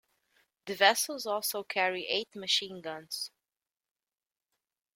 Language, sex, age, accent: English, female, 19-29, Welsh English